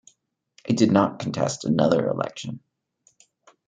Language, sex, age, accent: English, male, 30-39, United States English